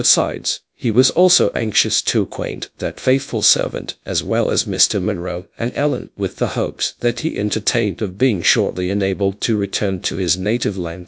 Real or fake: fake